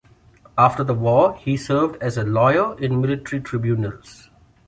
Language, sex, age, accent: English, male, 40-49, India and South Asia (India, Pakistan, Sri Lanka)